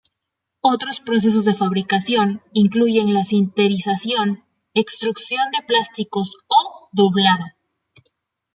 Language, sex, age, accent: Spanish, female, 19-29, México